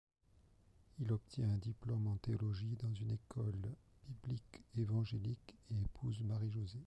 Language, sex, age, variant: French, male, 40-49, Français de métropole